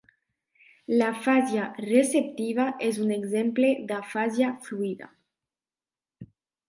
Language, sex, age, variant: Catalan, female, 19-29, Nord-Occidental